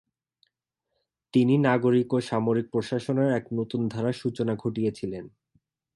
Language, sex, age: Bengali, male, 19-29